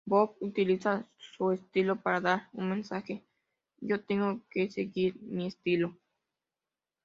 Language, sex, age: Spanish, female, 19-29